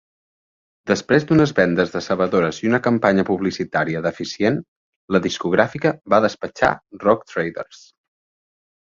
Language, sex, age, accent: Catalan, male, 19-29, central; nord-occidental